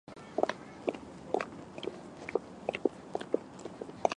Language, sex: Japanese, female